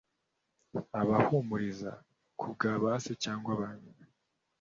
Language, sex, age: Kinyarwanda, male, 19-29